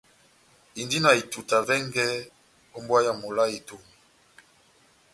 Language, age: Batanga, 50-59